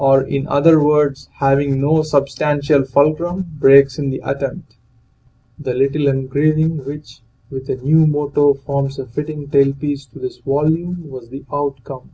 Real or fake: real